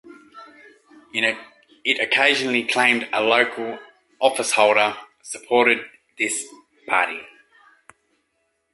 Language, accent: English, Australian English